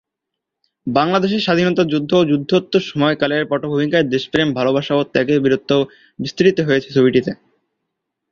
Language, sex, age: Bengali, male, under 19